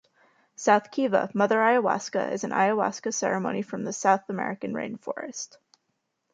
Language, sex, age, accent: English, female, 19-29, United States English